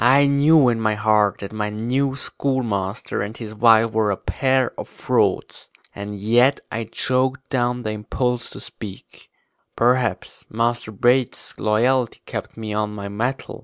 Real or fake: real